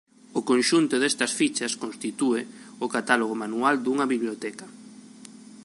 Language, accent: Galician, Oriental (común en zona oriental)